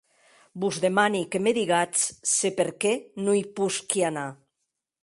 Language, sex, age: Occitan, female, 60-69